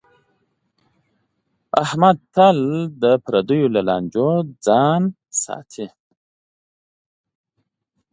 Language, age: Pashto, 30-39